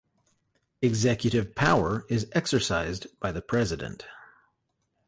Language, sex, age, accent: English, male, 40-49, United States English